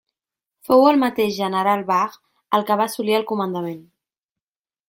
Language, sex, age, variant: Catalan, female, 19-29, Central